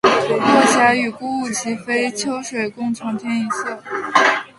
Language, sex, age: Chinese, female, 19-29